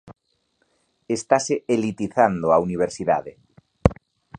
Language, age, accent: Galician, 30-39, Normativo (estándar)